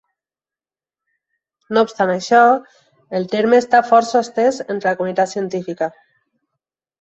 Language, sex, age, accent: Catalan, female, 30-39, valencià